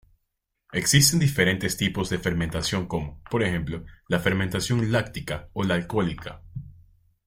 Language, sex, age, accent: Spanish, male, 19-29, Andino-Pacífico: Colombia, Perú, Ecuador, oeste de Bolivia y Venezuela andina